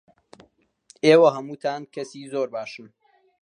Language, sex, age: Central Kurdish, male, 19-29